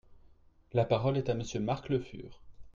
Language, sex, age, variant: French, male, 30-39, Français de métropole